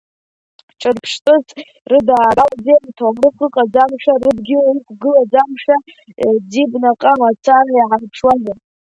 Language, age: Abkhazian, under 19